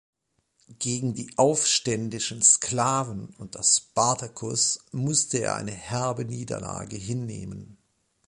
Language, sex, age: German, male, 40-49